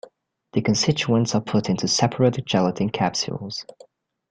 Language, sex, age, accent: English, male, under 19, United States English